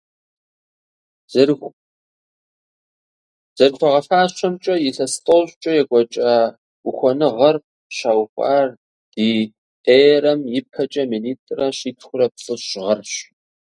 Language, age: Kabardian, 19-29